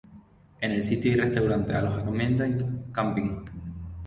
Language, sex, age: Spanish, male, 19-29